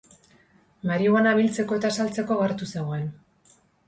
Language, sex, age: Basque, female, 40-49